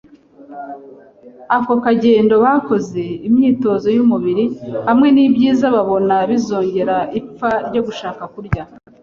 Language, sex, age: Kinyarwanda, female, 40-49